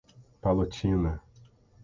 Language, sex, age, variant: Portuguese, male, 30-39, Portuguese (Brasil)